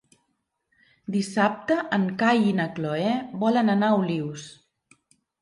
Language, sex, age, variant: Catalan, female, 50-59, Central